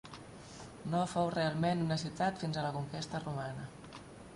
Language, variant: Catalan, Central